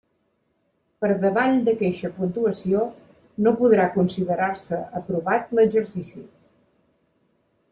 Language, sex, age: Catalan, female, 70-79